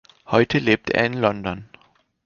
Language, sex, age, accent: German, male, 30-39, Deutschland Deutsch